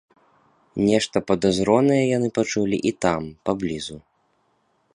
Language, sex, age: Belarusian, male, 19-29